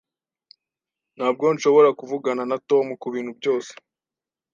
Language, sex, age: Kinyarwanda, male, 19-29